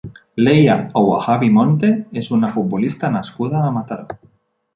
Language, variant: Catalan, Central